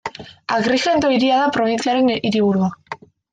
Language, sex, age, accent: Basque, female, under 19, Erdialdekoa edo Nafarra (Gipuzkoa, Nafarroa)